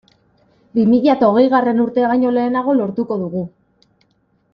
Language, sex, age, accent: Basque, female, 30-39, Mendebalekoa (Araba, Bizkaia, Gipuzkoako mendebaleko herri batzuk)